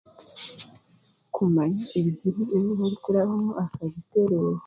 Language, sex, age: Chiga, female, 30-39